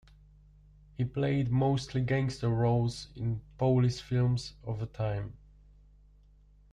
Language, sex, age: English, male, 19-29